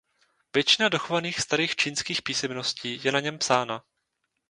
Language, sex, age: Czech, male, 19-29